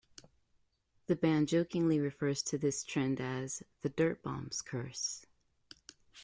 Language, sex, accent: English, female, United States English